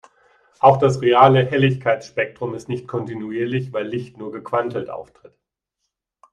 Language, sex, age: German, male, 40-49